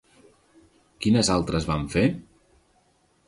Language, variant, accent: Catalan, Central, central